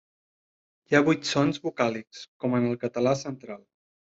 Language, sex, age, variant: Catalan, male, 30-39, Central